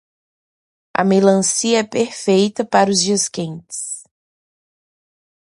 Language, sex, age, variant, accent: Portuguese, female, 30-39, Portuguese (Brasil), Mineiro